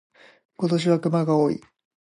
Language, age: Japanese, 19-29